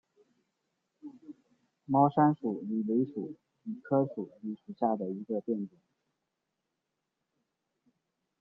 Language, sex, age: Chinese, male, 19-29